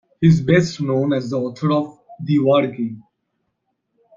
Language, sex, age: English, male, 19-29